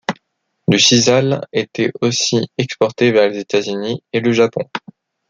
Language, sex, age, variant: French, male, 19-29, Français de métropole